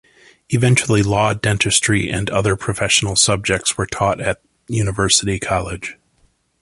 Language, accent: English, United States English